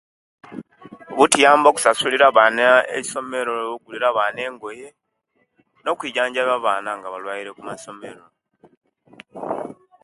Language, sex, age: Kenyi, male, under 19